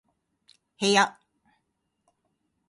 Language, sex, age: Japanese, female, 60-69